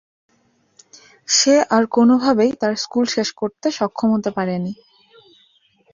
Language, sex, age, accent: Bengali, female, 30-39, Native